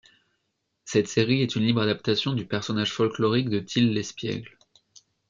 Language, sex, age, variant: French, male, under 19, Français de métropole